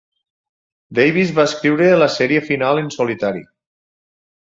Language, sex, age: Catalan, male, 50-59